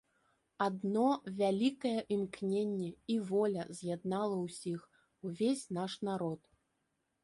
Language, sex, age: Belarusian, female, 40-49